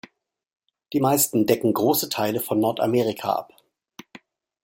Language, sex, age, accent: German, male, 50-59, Deutschland Deutsch